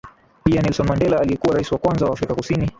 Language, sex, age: Swahili, male, 19-29